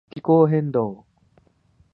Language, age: Japanese, 19-29